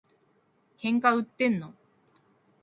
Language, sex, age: Japanese, female, 19-29